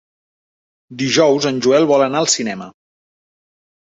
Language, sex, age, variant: Catalan, male, 40-49, Central